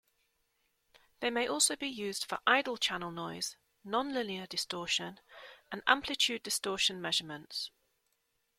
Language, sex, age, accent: English, female, 40-49, England English